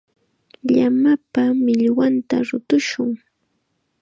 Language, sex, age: Chiquián Ancash Quechua, female, 19-29